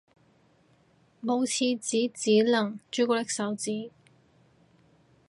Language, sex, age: Cantonese, female, 30-39